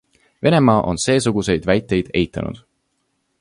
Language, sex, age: Estonian, male, 19-29